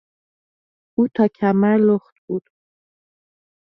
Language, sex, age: Persian, female, 19-29